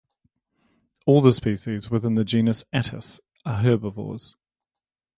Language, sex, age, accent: English, male, 40-49, New Zealand English